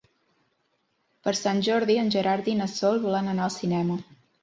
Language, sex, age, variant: Catalan, female, 19-29, Central